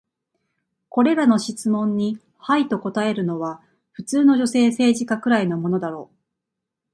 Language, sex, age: Japanese, female, 40-49